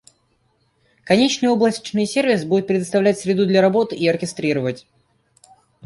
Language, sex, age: Russian, male, under 19